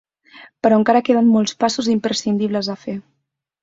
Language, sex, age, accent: Catalan, female, 19-29, Camp de Tarragona